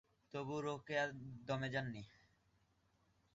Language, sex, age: Bengali, male, 19-29